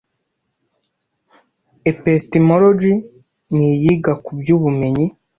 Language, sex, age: Kinyarwanda, male, under 19